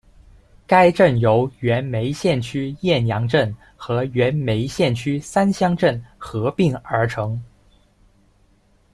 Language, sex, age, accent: Chinese, male, 19-29, 出生地：广东省